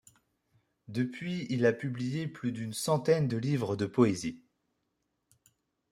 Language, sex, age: French, male, 30-39